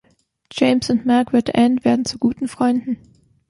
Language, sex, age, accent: German, female, 19-29, Deutschland Deutsch